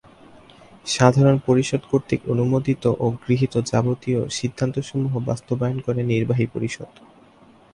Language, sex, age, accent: Bengali, male, under 19, Native